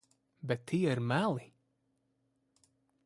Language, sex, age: Latvian, male, 30-39